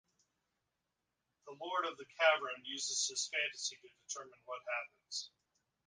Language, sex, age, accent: English, male, 50-59, United States English